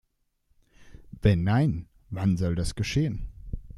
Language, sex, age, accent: German, male, under 19, Deutschland Deutsch